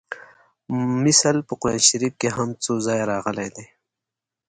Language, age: Pashto, 19-29